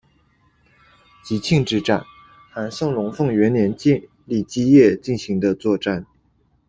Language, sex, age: Chinese, male, 19-29